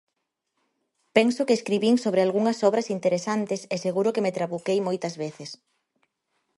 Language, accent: Galician, Oriental (común en zona oriental)